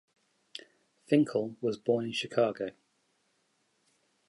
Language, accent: English, England English